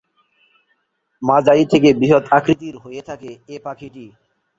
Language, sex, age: Bengali, male, 19-29